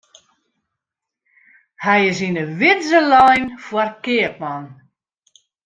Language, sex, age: Western Frisian, female, 50-59